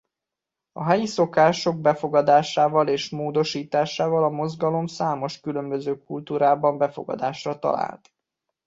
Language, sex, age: Hungarian, male, 30-39